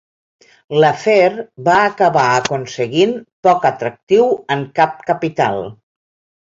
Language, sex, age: Catalan, female, 60-69